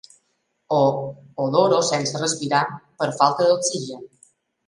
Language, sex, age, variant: Catalan, female, 40-49, Balear